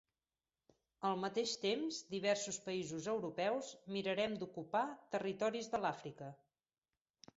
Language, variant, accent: Catalan, Central, central